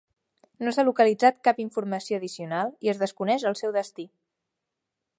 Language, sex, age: Catalan, female, under 19